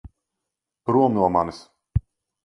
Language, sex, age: Latvian, male, 40-49